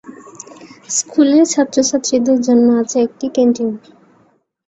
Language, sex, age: Bengali, female, 19-29